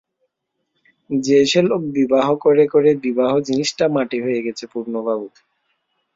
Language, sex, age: Bengali, male, 19-29